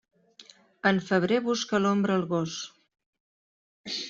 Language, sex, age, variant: Catalan, female, 40-49, Central